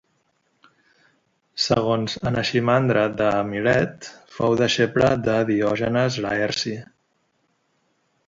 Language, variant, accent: Catalan, Central, central